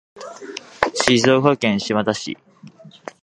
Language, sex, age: Japanese, male, 19-29